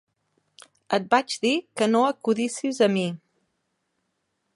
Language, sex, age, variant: Catalan, female, 40-49, Central